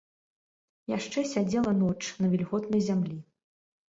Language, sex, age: Belarusian, female, 19-29